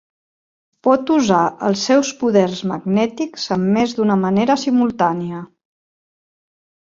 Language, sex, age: Catalan, female, 40-49